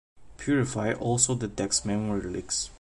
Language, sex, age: English, male, 19-29